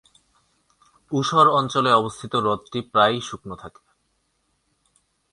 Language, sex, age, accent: Bengali, male, 19-29, Bangladeshi